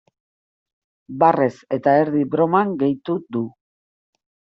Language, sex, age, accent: Basque, female, 40-49, Erdialdekoa edo Nafarra (Gipuzkoa, Nafarroa)